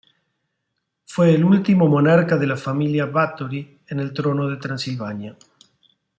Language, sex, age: Spanish, male, 50-59